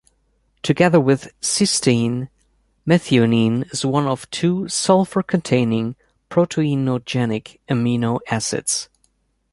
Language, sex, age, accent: English, male, 30-39, United States English